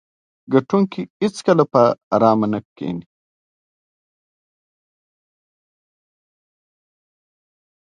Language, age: Pashto, 30-39